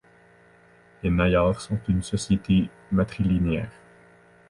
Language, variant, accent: French, Français d'Amérique du Nord, Français du Canada